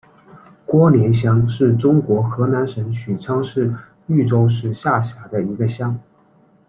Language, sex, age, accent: Chinese, male, 19-29, 出生地：四川省